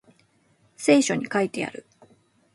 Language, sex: Japanese, female